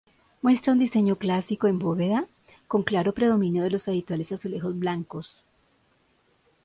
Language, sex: Spanish, female